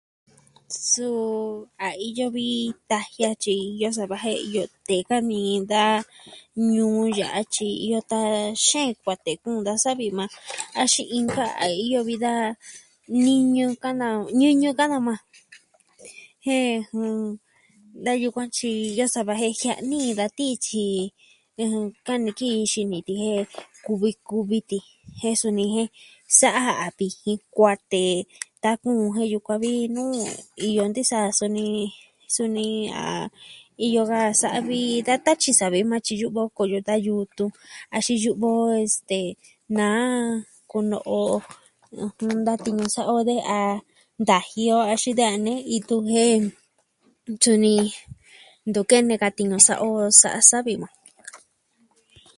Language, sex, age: Southwestern Tlaxiaco Mixtec, female, 19-29